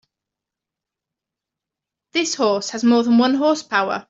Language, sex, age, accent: English, female, 30-39, England English